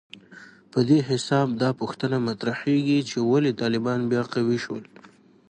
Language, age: Pashto, 19-29